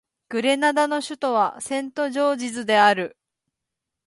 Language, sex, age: Japanese, female, 19-29